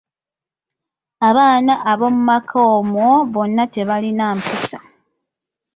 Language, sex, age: Ganda, female, 30-39